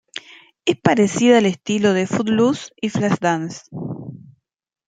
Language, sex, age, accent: Spanish, female, 40-49, Rioplatense: Argentina, Uruguay, este de Bolivia, Paraguay